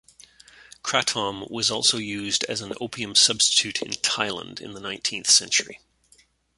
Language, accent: English, Canadian English